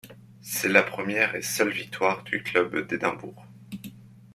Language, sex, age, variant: French, male, under 19, Français de métropole